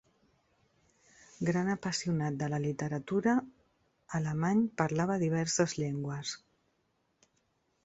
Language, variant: Catalan, Central